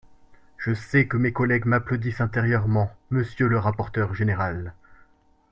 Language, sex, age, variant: French, male, 19-29, Français de métropole